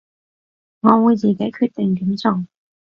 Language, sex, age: Cantonese, female, 19-29